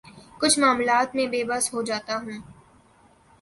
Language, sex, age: Urdu, female, 19-29